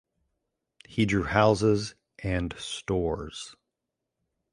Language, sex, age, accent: English, male, 40-49, United States English